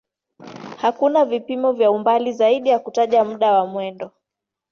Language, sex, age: Swahili, female, 19-29